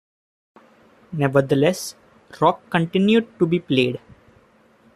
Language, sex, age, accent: English, male, 19-29, India and South Asia (India, Pakistan, Sri Lanka)